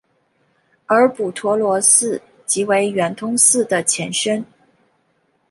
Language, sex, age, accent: Chinese, female, 19-29, 出生地：黑龙江省